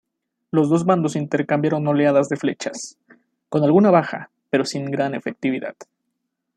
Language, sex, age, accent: Spanish, male, 19-29, México